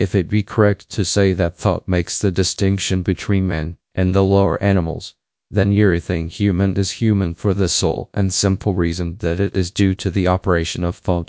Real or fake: fake